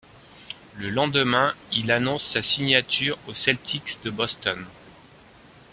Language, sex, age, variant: French, male, 50-59, Français de métropole